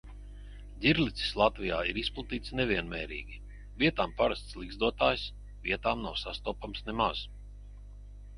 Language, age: Latvian, 60-69